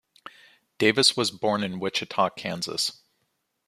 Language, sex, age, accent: English, male, 40-49, United States English